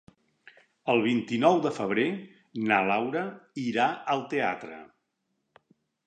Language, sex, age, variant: Catalan, male, 50-59, Central